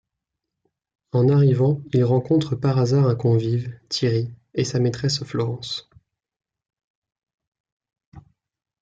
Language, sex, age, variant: French, male, 19-29, Français de métropole